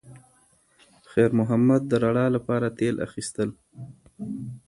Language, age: Pashto, 30-39